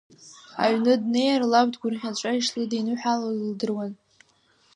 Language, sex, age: Abkhazian, female, under 19